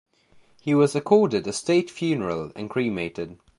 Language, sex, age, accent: English, male, under 19, England English